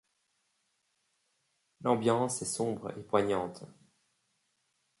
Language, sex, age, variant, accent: French, male, 30-39, Français d'Europe, Français de Belgique